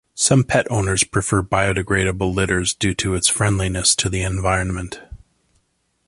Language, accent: English, United States English